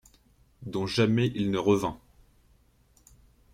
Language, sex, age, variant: French, male, 19-29, Français de métropole